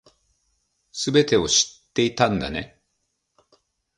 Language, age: Japanese, 50-59